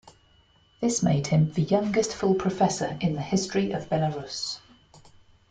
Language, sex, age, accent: English, female, 50-59, England English